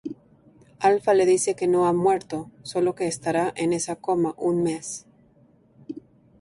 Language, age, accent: Spanish, 40-49, Andino-Pacífico: Colombia, Perú, Ecuador, oeste de Bolivia y Venezuela andina